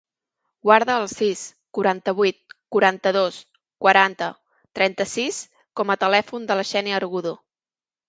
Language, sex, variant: Catalan, female, Central